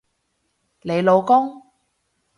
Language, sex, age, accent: Cantonese, female, 30-39, 广州音